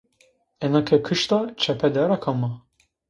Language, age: Zaza, 19-29